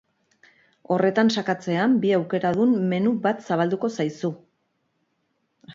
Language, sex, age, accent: Basque, female, 40-49, Erdialdekoa edo Nafarra (Gipuzkoa, Nafarroa)